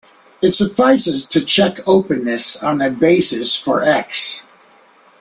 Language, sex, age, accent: English, male, 50-59, United States English